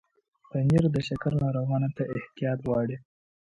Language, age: Pashto, under 19